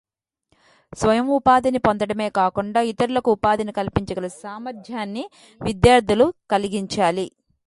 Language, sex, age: Telugu, female, 19-29